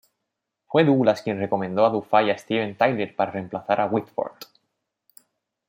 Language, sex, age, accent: Spanish, male, 19-29, España: Sur peninsular (Andalucia, Extremadura, Murcia)